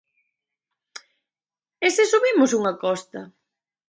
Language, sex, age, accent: Galician, female, 40-49, Atlántico (seseo e gheada)